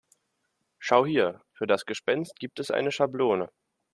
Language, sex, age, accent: German, male, 19-29, Deutschland Deutsch